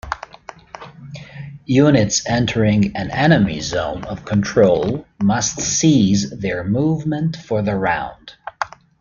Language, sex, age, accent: English, male, 40-49, United States English